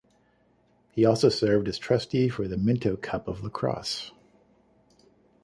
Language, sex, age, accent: English, male, 40-49, United States English